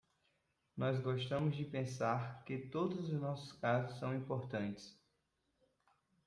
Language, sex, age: Portuguese, male, 19-29